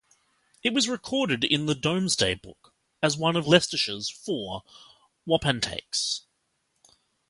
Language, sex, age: English, male, 19-29